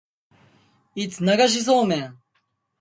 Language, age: English, 19-29